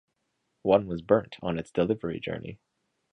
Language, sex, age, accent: English, male, 19-29, Canadian English